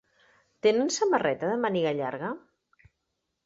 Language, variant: Catalan, Central